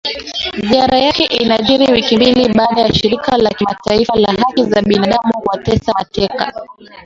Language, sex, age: Swahili, female, 19-29